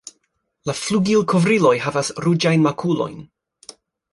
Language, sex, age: Esperanto, male, 30-39